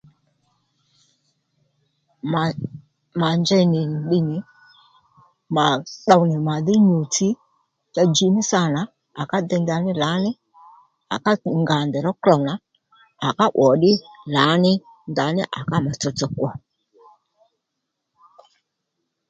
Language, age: Lendu, 40-49